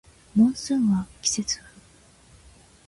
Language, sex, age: Japanese, female, 19-29